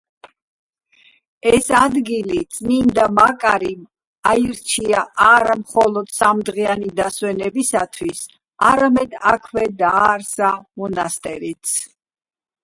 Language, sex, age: Georgian, female, 60-69